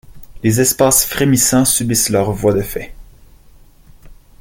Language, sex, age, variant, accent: French, male, 19-29, Français d'Amérique du Nord, Français du Canada